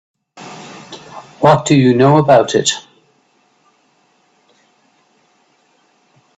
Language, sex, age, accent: English, male, 40-49, Irish English